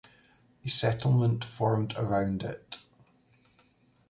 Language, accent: English, Scottish English